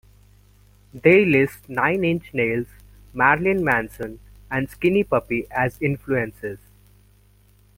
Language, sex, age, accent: English, male, 19-29, India and South Asia (India, Pakistan, Sri Lanka)